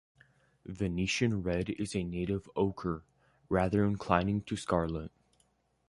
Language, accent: English, United States English